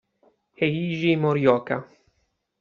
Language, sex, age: Italian, male, 30-39